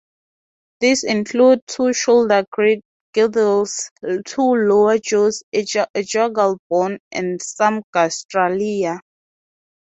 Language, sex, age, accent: English, female, 19-29, Southern African (South Africa, Zimbabwe, Namibia)